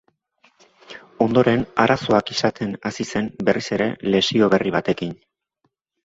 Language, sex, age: Basque, male, 50-59